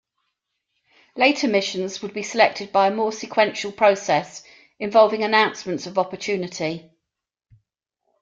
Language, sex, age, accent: English, female, 50-59, England English